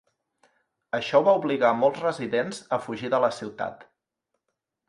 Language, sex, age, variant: Catalan, male, 40-49, Central